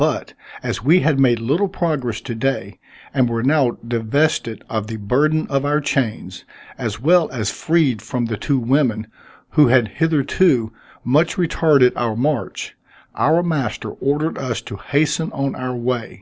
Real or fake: real